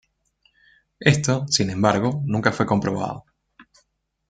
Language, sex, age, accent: Spanish, male, 30-39, Chileno: Chile, Cuyo